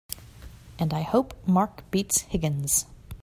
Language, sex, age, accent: English, female, 50-59, United States English